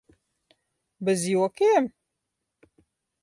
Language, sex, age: Latvian, female, 40-49